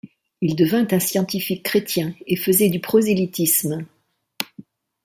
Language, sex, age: French, female, 60-69